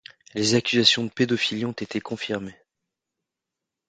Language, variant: French, Français de métropole